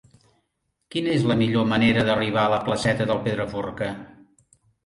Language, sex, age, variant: Catalan, male, 60-69, Central